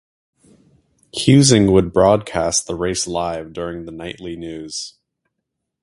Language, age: English, 19-29